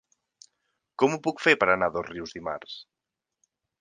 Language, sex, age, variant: Catalan, male, 30-39, Central